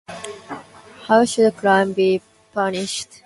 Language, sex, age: English, female, 19-29